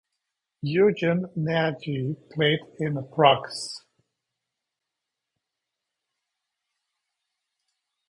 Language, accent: English, United States English